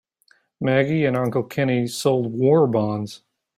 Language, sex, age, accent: English, male, 19-29, United States English